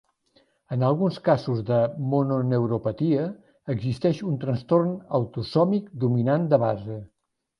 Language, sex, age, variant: Catalan, male, 70-79, Central